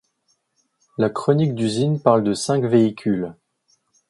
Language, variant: French, Français de métropole